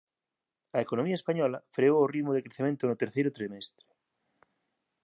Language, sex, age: Galician, male, 30-39